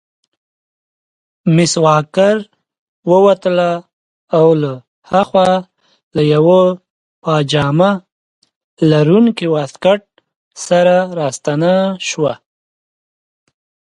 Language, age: Pashto, 19-29